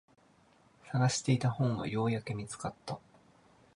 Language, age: Japanese, 30-39